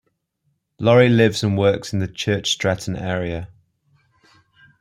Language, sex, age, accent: English, male, 19-29, Welsh English